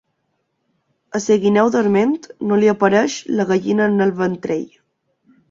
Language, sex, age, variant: Catalan, female, 19-29, Balear